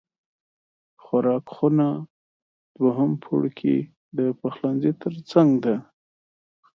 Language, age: Pashto, 19-29